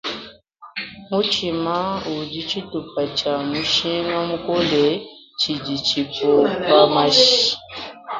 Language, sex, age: Luba-Lulua, female, 19-29